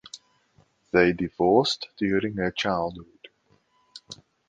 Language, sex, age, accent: English, male, 19-29, Southern African (South Africa, Zimbabwe, Namibia)